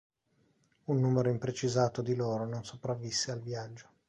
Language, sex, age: Italian, male, 40-49